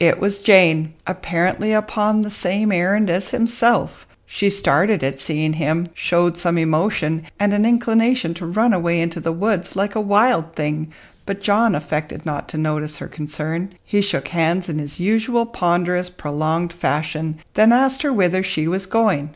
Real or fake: real